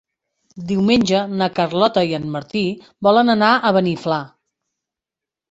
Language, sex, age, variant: Catalan, female, 30-39, Central